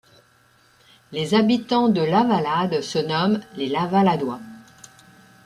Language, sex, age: French, female, 60-69